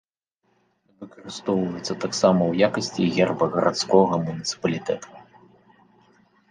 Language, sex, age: Belarusian, male, 30-39